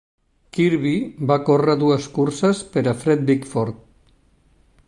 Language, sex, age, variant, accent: Catalan, male, 60-69, Nord-Occidental, nord-occidental